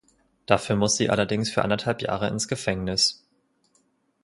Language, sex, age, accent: German, male, 19-29, Deutschland Deutsch